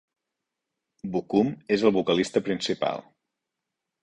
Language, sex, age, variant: Catalan, male, 40-49, Central